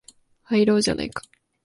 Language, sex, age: Japanese, female, 19-29